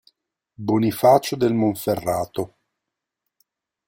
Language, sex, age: Italian, male, 30-39